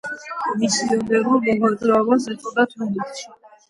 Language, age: Georgian, under 19